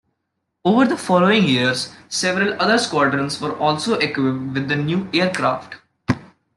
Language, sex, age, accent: English, male, 19-29, India and South Asia (India, Pakistan, Sri Lanka)